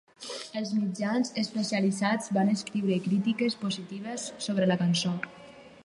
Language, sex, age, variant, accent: Catalan, female, under 19, Alacantí, valencià